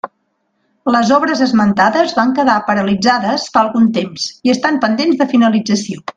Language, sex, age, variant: Catalan, female, 40-49, Nord-Occidental